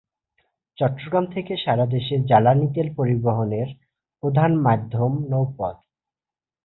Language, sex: Bengali, male